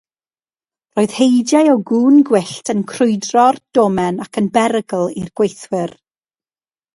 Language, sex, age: Welsh, female, 40-49